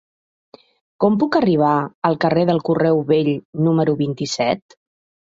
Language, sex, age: Catalan, female, 40-49